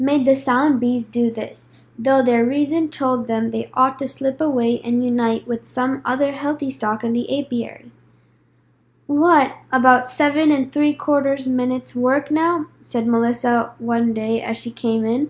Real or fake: real